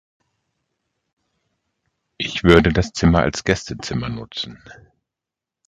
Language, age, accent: German, 50-59, Deutschland Deutsch